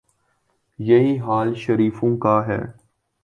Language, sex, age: Urdu, male, 19-29